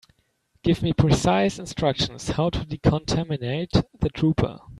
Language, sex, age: English, male, 19-29